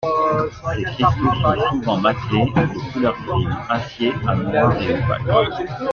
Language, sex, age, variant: French, male, 40-49, Français de métropole